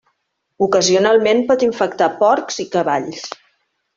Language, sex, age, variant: Catalan, female, 50-59, Central